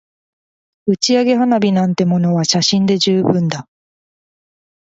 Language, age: Japanese, 19-29